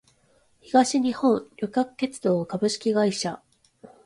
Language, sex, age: Japanese, female, 30-39